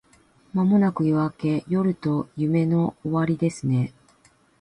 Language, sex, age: Japanese, female, 50-59